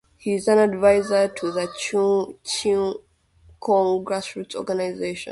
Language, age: English, 40-49